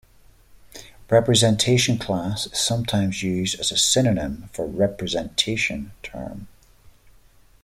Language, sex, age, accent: English, male, 40-49, Irish English